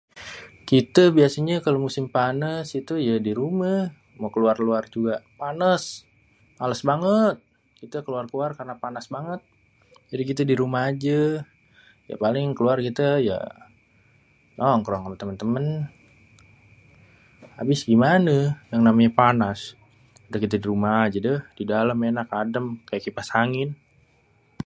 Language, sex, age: Betawi, male, 30-39